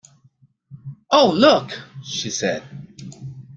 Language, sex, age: English, male, 40-49